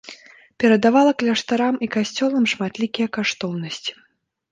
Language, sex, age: Belarusian, female, 19-29